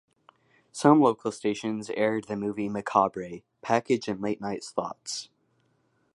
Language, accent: English, United States English